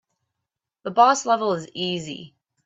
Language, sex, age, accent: English, female, 19-29, United States English